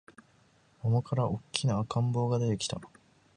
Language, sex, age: Japanese, male, 19-29